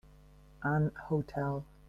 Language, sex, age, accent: English, female, 50-59, Irish English